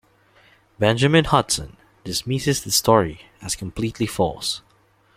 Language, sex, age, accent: English, male, 19-29, Filipino